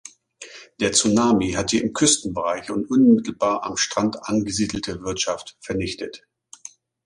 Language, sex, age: German, male, 50-59